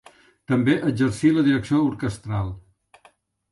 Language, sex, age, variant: Catalan, male, 60-69, Central